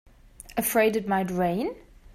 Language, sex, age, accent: English, female, 19-29, England English